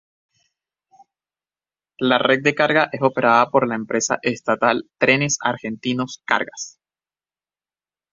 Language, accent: Spanish, Andino-Pacífico: Colombia, Perú, Ecuador, oeste de Bolivia y Venezuela andina